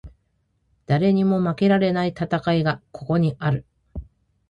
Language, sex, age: Japanese, female, 40-49